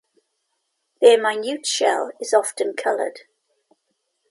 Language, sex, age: English, female, 70-79